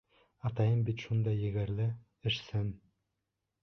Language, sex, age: Bashkir, male, 19-29